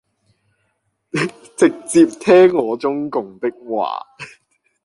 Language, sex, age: Chinese, male, 19-29